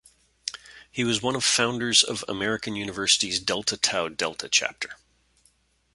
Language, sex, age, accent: English, male, 50-59, Canadian English